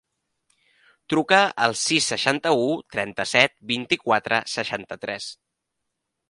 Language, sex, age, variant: Catalan, male, 19-29, Central